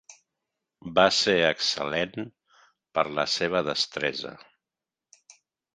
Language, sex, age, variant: Catalan, male, 50-59, Central